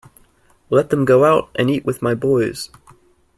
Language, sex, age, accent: English, male, 19-29, United States English